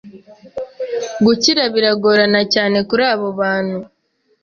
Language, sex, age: Kinyarwanda, female, 19-29